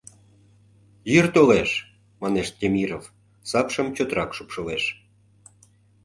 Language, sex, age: Mari, male, 50-59